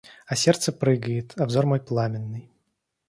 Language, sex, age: Russian, male, 19-29